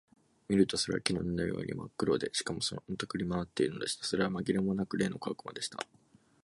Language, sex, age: Japanese, male, 19-29